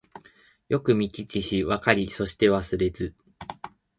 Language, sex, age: Japanese, male, 19-29